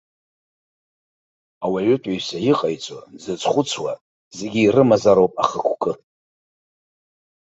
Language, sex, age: Abkhazian, male, 50-59